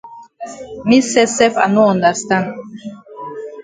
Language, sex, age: Cameroon Pidgin, female, 40-49